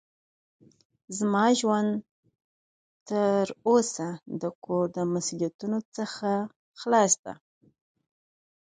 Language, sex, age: Pashto, female, 30-39